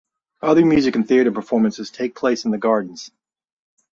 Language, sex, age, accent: English, male, 40-49, United States English